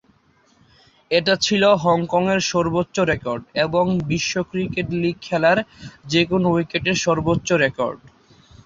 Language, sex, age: Bengali, male, 19-29